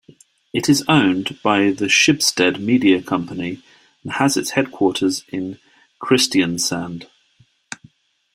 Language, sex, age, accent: English, male, 30-39, England English